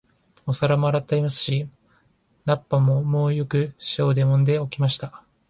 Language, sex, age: Japanese, male, 19-29